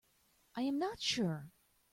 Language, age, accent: English, 30-39, United States English